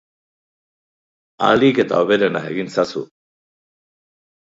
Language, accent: Basque, Erdialdekoa edo Nafarra (Gipuzkoa, Nafarroa)